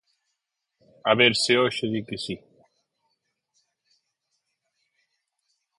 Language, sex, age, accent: Galician, male, 30-39, Central (gheada)